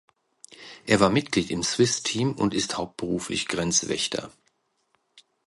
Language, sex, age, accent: German, male, 60-69, Deutschland Deutsch